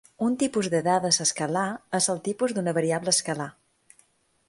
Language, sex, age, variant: Catalan, female, 40-49, Balear